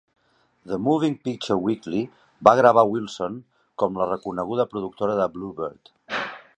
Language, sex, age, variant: Catalan, male, 50-59, Central